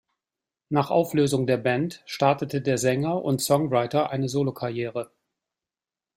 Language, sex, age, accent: German, male, 50-59, Deutschland Deutsch